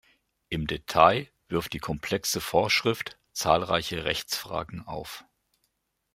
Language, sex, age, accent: German, male, 50-59, Deutschland Deutsch